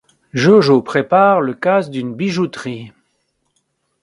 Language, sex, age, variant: French, male, 60-69, Français de métropole